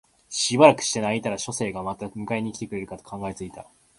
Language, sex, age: Japanese, male, 19-29